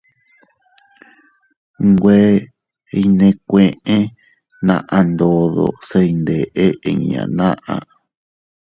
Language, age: Teutila Cuicatec, 30-39